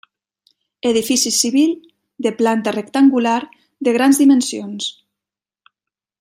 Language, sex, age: Catalan, female, 30-39